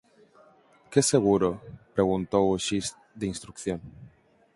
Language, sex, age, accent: Galician, male, 19-29, Central (gheada)